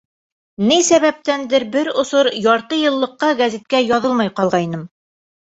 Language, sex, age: Bashkir, female, 19-29